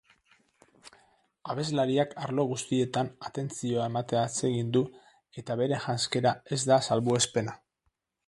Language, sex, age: Basque, male, 40-49